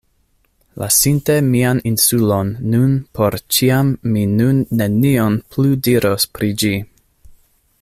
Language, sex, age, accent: Esperanto, male, 30-39, Internacia